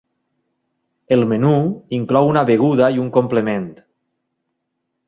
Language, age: Catalan, 40-49